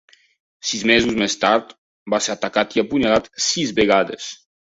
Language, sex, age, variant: Catalan, male, 19-29, Septentrional